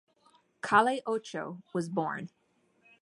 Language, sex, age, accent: English, female, 30-39, United States English